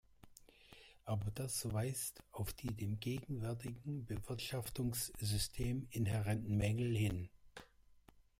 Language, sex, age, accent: German, male, 60-69, Deutschland Deutsch